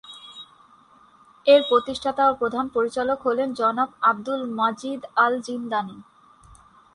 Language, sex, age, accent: Bengali, female, 19-29, Native